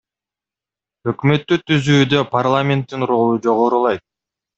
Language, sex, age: Kyrgyz, male, 19-29